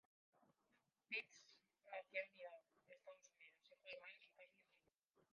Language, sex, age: Spanish, female, 19-29